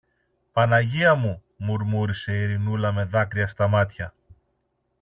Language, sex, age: Greek, male, 40-49